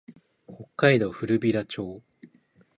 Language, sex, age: Japanese, male, 19-29